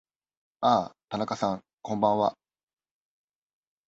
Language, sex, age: Japanese, male, 40-49